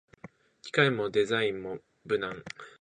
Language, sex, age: Japanese, male, 19-29